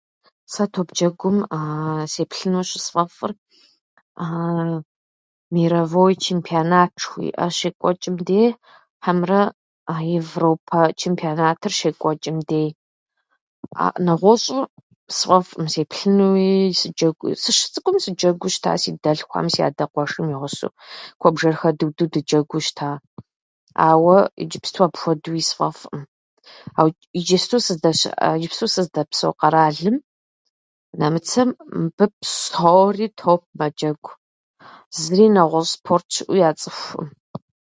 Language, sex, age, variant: Kabardian, female, 30-39, Адыгэбзэ (Къэбэрдей, Кирил, псоми зэдай)